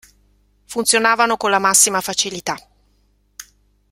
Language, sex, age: Italian, female, 50-59